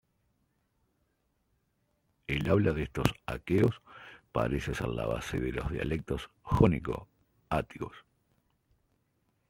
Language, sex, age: Spanish, male, 30-39